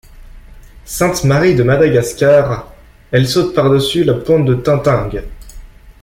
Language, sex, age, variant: French, male, under 19, Français de métropole